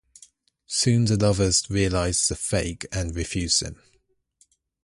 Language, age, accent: English, 19-29, England English